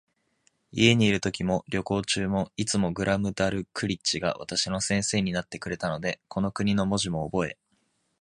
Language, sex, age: Japanese, male, 19-29